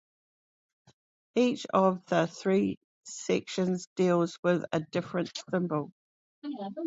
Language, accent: English, New Zealand English